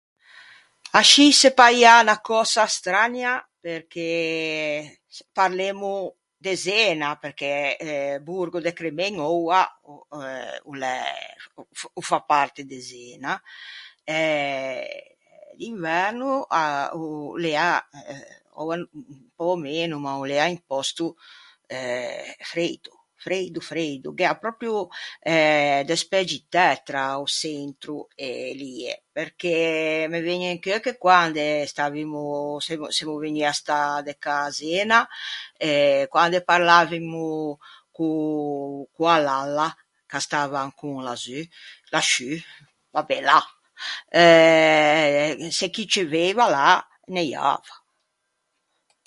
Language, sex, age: Ligurian, female, 60-69